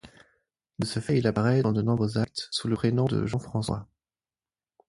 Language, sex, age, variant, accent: French, male, 19-29, Français d'Europe, Français d’Allemagne